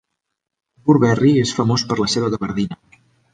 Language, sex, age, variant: Catalan, male, 40-49, Central